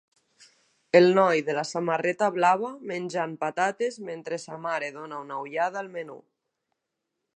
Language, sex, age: Catalan, female, 30-39